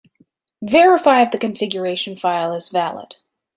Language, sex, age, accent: English, female, 30-39, United States English